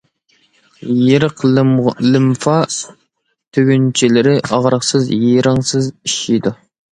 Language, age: Uyghur, 19-29